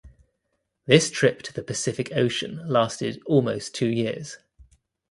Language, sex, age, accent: English, male, 30-39, England English